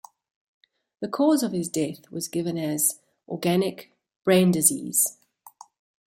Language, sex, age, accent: English, female, 40-49, Southern African (South Africa, Zimbabwe, Namibia)